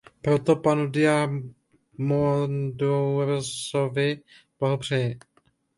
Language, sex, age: Czech, male, 30-39